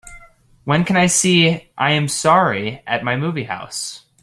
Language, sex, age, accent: English, male, 19-29, United States English